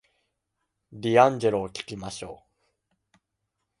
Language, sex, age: Japanese, male, 19-29